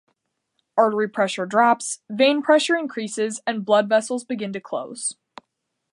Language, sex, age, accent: English, female, under 19, United States English